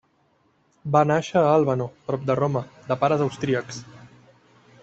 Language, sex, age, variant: Catalan, male, 30-39, Central